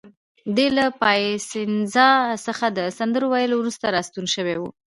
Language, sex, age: Pashto, female, 19-29